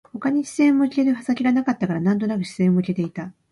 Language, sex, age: Japanese, female, 50-59